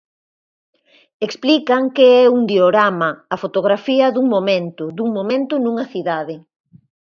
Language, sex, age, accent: Galician, female, 40-49, Normativo (estándar)